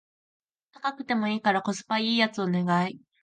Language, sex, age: Japanese, female, under 19